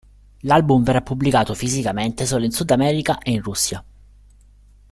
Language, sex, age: Italian, male, 30-39